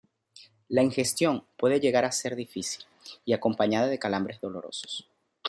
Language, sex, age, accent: Spanish, male, 30-39, Andino-Pacífico: Colombia, Perú, Ecuador, oeste de Bolivia y Venezuela andina